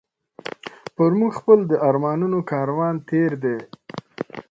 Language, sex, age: Pashto, male, 30-39